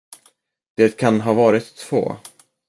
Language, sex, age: Swedish, male, under 19